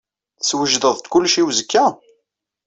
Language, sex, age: Kabyle, male, 40-49